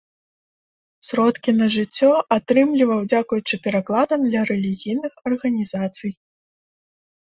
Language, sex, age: Belarusian, female, 30-39